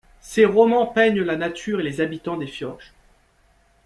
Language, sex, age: French, male, 30-39